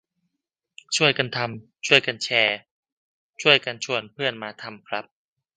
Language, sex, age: Thai, male, 19-29